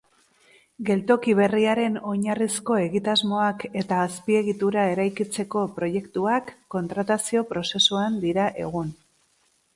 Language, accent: Basque, Mendebalekoa (Araba, Bizkaia, Gipuzkoako mendebaleko herri batzuk)